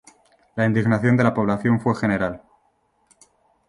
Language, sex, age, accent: Spanish, male, 30-39, España: Norte peninsular (Asturias, Castilla y León, Cantabria, País Vasco, Navarra, Aragón, La Rioja, Guadalajara, Cuenca)